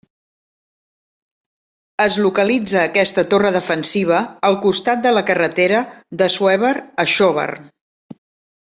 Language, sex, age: Catalan, female, 50-59